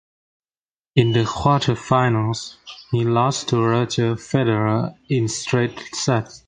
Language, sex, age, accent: English, male, 19-29, Singaporean English